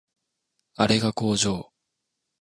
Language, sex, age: Japanese, male, 19-29